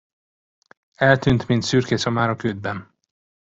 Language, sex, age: Hungarian, male, 19-29